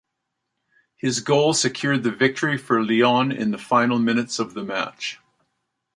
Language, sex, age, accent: English, male, 60-69, Canadian English